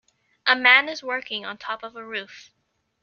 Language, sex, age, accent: English, female, 19-29, United States English